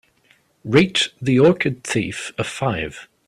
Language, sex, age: English, male, 19-29